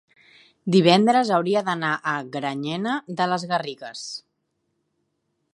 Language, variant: Catalan, Central